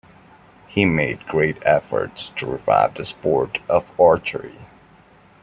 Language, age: English, 19-29